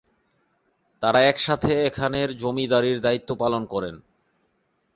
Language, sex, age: Bengali, male, 19-29